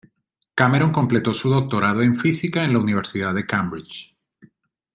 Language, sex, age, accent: Spanish, male, 40-49, Caribe: Cuba, Venezuela, Puerto Rico, República Dominicana, Panamá, Colombia caribeña, México caribeño, Costa del golfo de México